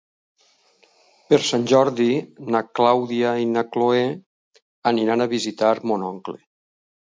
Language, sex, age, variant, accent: Catalan, male, 60-69, Valencià central, valencià